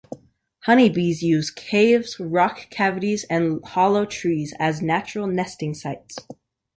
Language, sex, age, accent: English, male, under 19, United States English